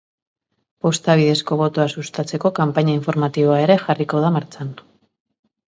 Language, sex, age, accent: Basque, female, 30-39, Mendebalekoa (Araba, Bizkaia, Gipuzkoako mendebaleko herri batzuk)